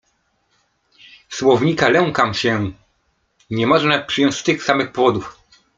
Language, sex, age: Polish, male, 40-49